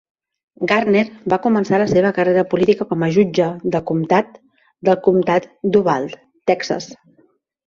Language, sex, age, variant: Catalan, female, 30-39, Central